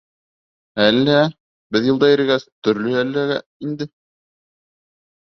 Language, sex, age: Bashkir, male, 19-29